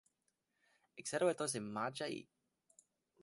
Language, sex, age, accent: Spanish, male, under 19, México